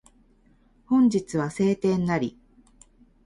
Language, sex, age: Japanese, female, 50-59